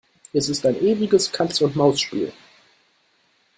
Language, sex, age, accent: German, male, under 19, Deutschland Deutsch